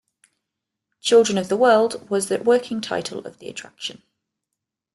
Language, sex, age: English, female, 30-39